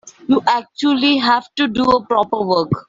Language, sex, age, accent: English, female, 19-29, United States English